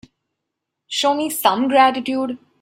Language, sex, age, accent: English, female, 19-29, India and South Asia (India, Pakistan, Sri Lanka)